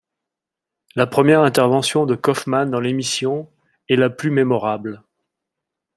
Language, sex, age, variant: French, male, 40-49, Français de métropole